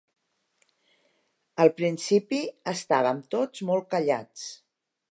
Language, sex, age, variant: Catalan, female, 60-69, Central